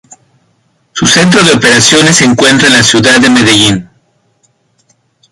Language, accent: Spanish, México